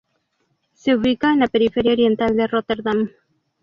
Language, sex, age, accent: Spanish, female, under 19, México